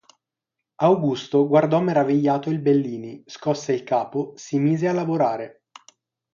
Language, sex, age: Italian, male, 19-29